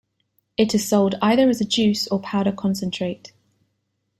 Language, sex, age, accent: English, female, 19-29, England English